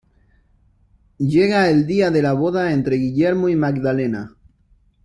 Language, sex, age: Spanish, male, 30-39